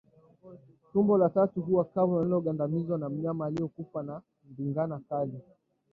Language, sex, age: Swahili, male, 19-29